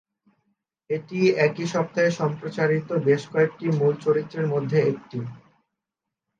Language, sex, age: Bengali, male, 19-29